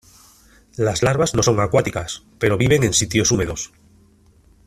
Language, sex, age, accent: Spanish, male, 50-59, España: Norte peninsular (Asturias, Castilla y León, Cantabria, País Vasco, Navarra, Aragón, La Rioja, Guadalajara, Cuenca)